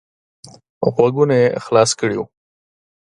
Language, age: Pashto, 30-39